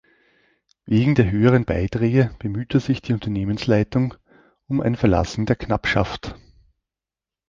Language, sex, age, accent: German, male, 40-49, Österreichisches Deutsch